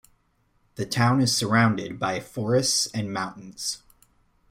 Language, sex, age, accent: English, male, 30-39, United States English